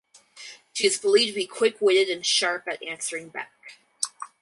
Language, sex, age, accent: English, female, 19-29, United States English